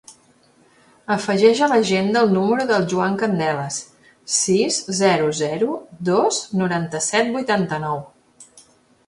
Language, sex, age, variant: Catalan, female, 40-49, Central